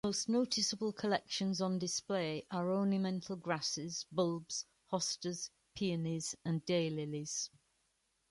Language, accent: English, England English